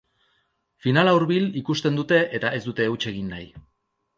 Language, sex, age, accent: Basque, male, 30-39, Erdialdekoa edo Nafarra (Gipuzkoa, Nafarroa)